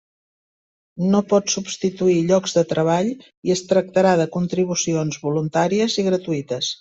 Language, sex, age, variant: Catalan, female, 60-69, Central